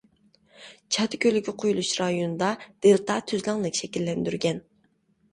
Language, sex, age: Uyghur, female, 19-29